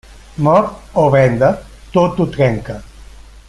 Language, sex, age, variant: Catalan, male, 60-69, Central